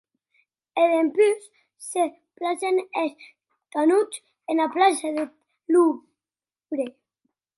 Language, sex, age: Occitan, female, 30-39